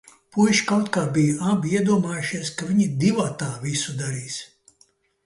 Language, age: Latvian, 70-79